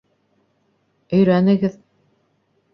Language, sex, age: Bashkir, female, 30-39